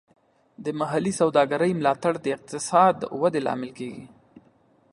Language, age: Pashto, 30-39